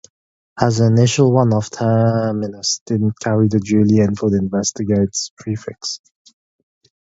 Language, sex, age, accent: English, male, 19-29, England English